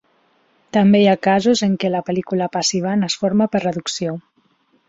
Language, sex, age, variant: Catalan, female, 30-39, Central